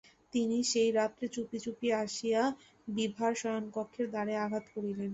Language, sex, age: Bengali, female, 19-29